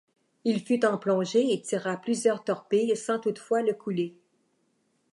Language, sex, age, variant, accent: French, female, 70-79, Français d'Amérique du Nord, Français du Canada